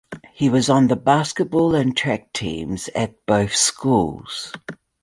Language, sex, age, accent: English, female, 50-59, New Zealand English